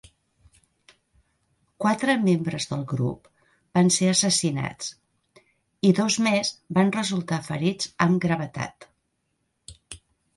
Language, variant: Catalan, Central